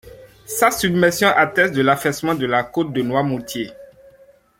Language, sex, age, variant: French, male, 30-39, Français d'Afrique subsaharienne et des îles africaines